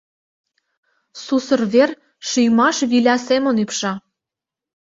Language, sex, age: Mari, female, 19-29